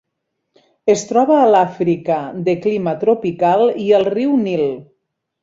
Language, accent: Catalan, Ebrenc